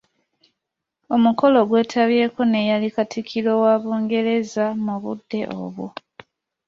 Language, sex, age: Ganda, female, 19-29